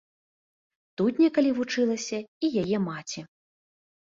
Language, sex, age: Belarusian, female, 19-29